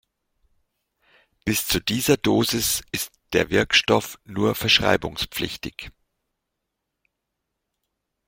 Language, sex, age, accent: German, male, 60-69, Deutschland Deutsch